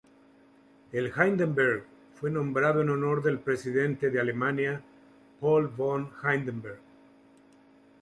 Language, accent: Spanish, México